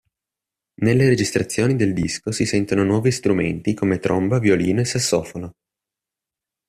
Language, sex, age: Italian, male, 19-29